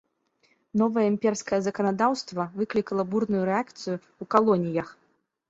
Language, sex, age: Belarusian, female, 19-29